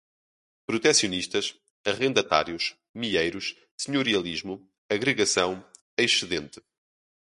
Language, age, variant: Portuguese, 19-29, Portuguese (Portugal)